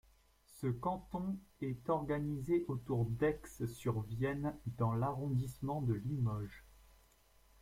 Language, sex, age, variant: French, male, 19-29, Français de métropole